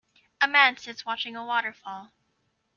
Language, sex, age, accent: English, female, 19-29, United States English